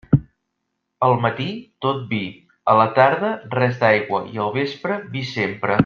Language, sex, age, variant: Catalan, male, 30-39, Nord-Occidental